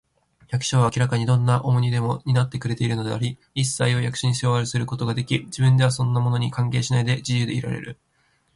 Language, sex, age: Japanese, male, 19-29